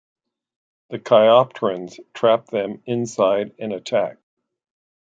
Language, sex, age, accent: English, male, 60-69, United States English